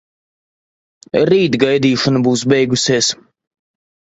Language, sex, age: Latvian, male, 19-29